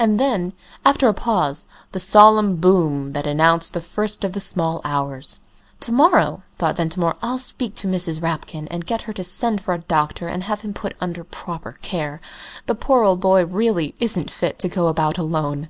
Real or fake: real